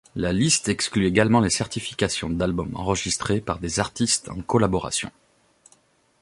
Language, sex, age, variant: French, male, 30-39, Français de métropole